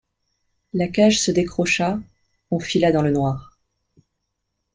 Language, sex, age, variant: French, female, 30-39, Français de métropole